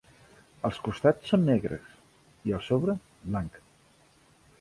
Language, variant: Catalan, Central